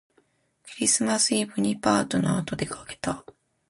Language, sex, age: Japanese, female, 40-49